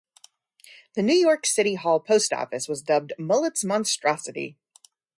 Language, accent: English, United States English